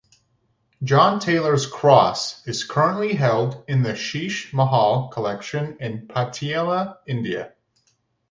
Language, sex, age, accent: English, male, 19-29, United States English